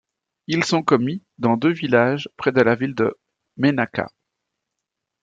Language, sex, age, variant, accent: French, male, 30-39, Français d'Europe, Français de Belgique